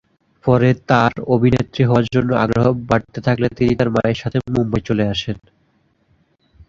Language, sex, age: Bengali, male, 19-29